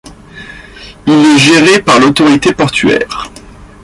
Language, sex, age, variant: French, male, 30-39, Français de métropole